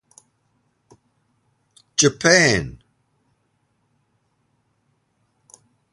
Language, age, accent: English, 50-59, New Zealand English